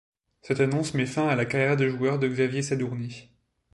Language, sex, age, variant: French, male, 19-29, Français de métropole